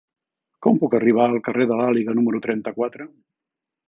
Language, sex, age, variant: Catalan, male, 60-69, Central